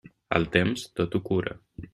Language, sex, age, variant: Catalan, male, 19-29, Central